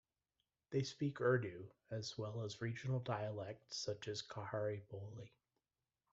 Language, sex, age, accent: English, male, 30-39, United States English